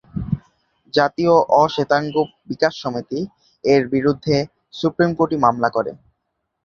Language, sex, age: Bengali, male, under 19